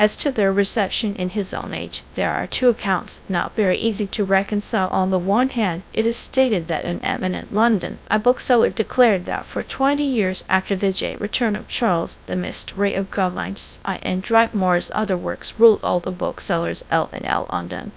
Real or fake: fake